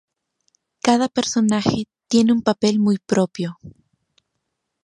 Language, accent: Spanish, Andino-Pacífico: Colombia, Perú, Ecuador, oeste de Bolivia y Venezuela andina